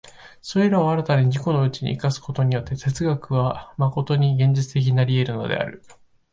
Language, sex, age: Japanese, male, 19-29